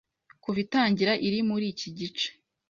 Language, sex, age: Kinyarwanda, female, 19-29